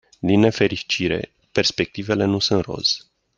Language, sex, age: Romanian, male, 40-49